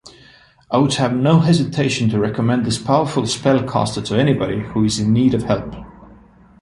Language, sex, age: Estonian, male, 40-49